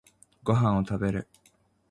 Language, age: Japanese, 19-29